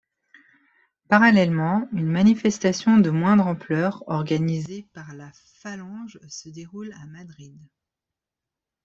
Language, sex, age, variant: French, female, 40-49, Français de métropole